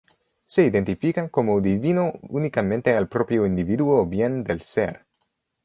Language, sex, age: Spanish, male, 19-29